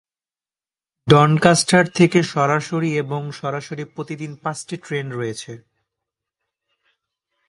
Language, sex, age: Bengali, male, 19-29